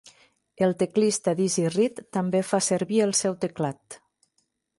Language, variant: Catalan, Nord-Occidental